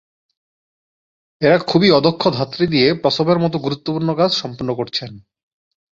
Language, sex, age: Bengali, male, 30-39